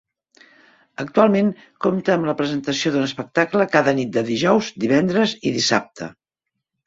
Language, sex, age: Catalan, female, 50-59